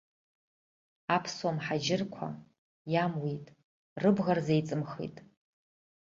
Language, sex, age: Abkhazian, female, 40-49